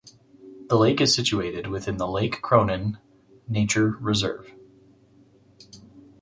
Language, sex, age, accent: English, male, 30-39, United States English